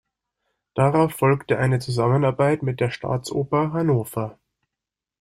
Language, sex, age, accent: German, male, 30-39, Deutschland Deutsch